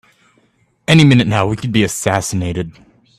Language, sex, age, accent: English, male, under 19, United States English